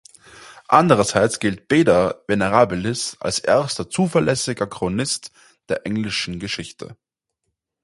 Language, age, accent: German, 19-29, Österreichisches Deutsch